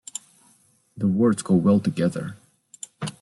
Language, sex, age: English, male, 19-29